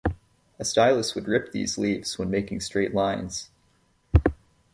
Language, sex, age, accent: English, male, 19-29, Canadian English